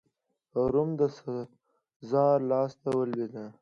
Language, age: Pashto, under 19